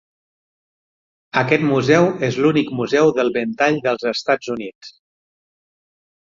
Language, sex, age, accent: Catalan, male, 40-49, central; nord-occidental